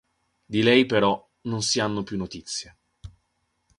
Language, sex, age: Italian, male, 19-29